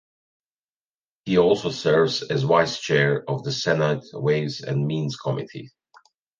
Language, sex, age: English, male, 50-59